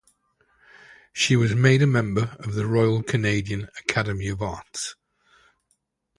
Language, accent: English, England English